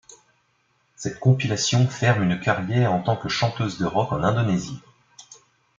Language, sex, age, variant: French, male, 30-39, Français de métropole